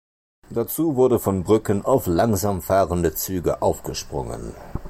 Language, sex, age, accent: German, male, 40-49, Deutschland Deutsch